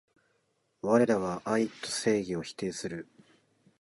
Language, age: Japanese, 19-29